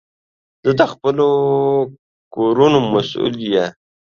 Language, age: Pashto, under 19